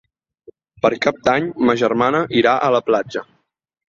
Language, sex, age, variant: Catalan, male, 19-29, Central